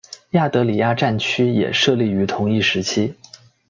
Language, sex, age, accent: Chinese, male, 19-29, 出生地：广东省